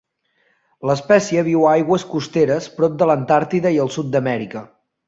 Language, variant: Catalan, Central